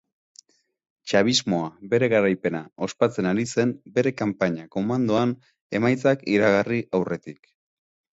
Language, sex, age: Basque, male, 30-39